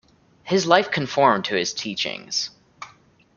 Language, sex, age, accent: English, male, 19-29, United States English